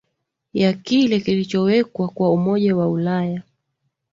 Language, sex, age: Swahili, female, 30-39